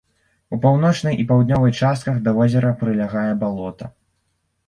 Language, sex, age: Belarusian, male, under 19